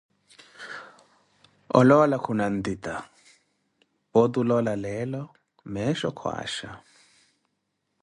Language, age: Koti, 30-39